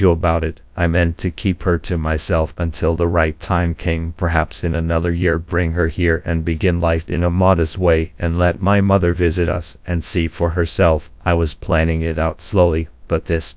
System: TTS, GradTTS